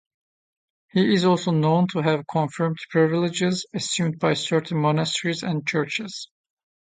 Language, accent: English, Turkish English